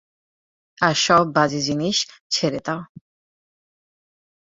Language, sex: Bengali, female